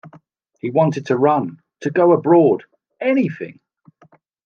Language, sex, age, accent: English, male, 40-49, England English